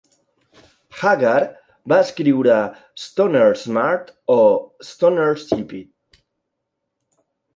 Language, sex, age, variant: Catalan, male, 30-39, Central